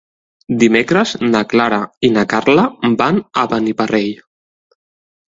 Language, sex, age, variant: Catalan, male, 30-39, Central